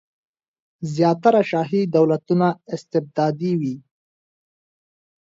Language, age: Pashto, under 19